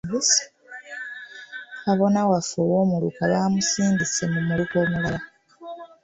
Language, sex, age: Ganda, female, 19-29